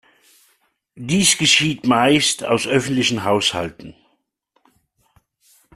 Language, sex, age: German, male, 60-69